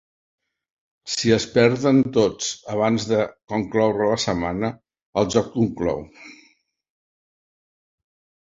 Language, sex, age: Catalan, male, 60-69